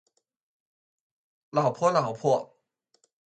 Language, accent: Chinese, 出生地：湖南省